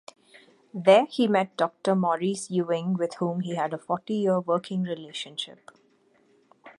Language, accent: English, India and South Asia (India, Pakistan, Sri Lanka)